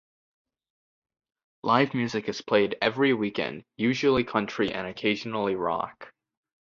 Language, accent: English, United States English